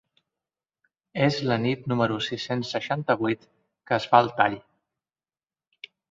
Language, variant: Catalan, Central